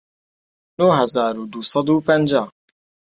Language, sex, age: Central Kurdish, male, 19-29